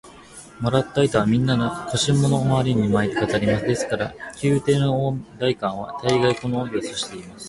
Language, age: Japanese, 19-29